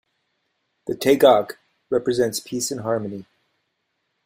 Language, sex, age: English, male, 50-59